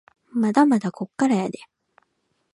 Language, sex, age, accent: Japanese, female, 19-29, 関西